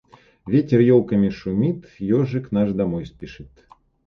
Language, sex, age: Russian, male, 30-39